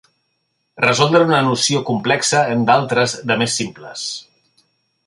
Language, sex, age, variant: Catalan, male, 40-49, Central